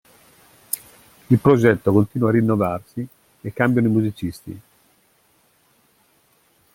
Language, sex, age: Italian, male, 50-59